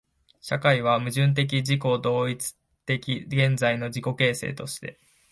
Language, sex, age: Japanese, male, 19-29